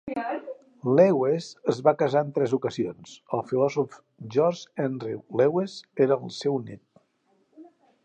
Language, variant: Catalan, Central